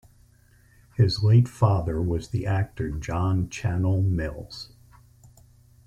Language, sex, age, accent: English, male, 60-69, United States English